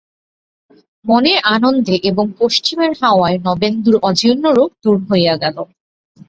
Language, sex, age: Bengali, female, 19-29